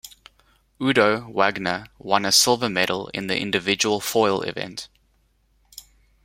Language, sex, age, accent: English, male, 30-39, Southern African (South Africa, Zimbabwe, Namibia)